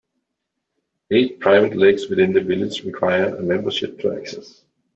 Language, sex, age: English, male, 19-29